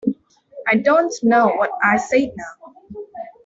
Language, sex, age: English, female, under 19